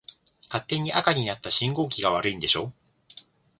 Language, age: Japanese, 19-29